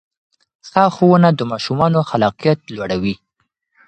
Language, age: Pashto, 19-29